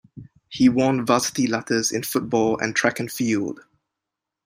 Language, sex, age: English, male, 30-39